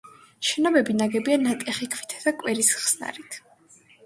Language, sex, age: Georgian, female, under 19